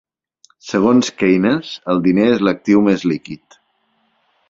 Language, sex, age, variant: Catalan, male, 40-49, Central